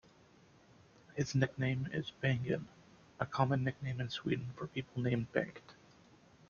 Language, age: English, 19-29